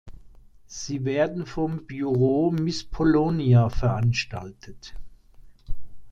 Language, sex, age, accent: German, male, 60-69, Deutschland Deutsch